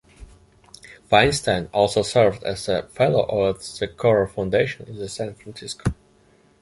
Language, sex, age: English, male, 30-39